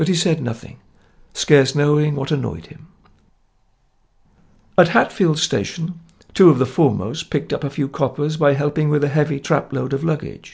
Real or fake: real